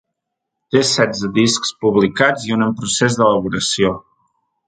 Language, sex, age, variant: Catalan, male, 30-39, Central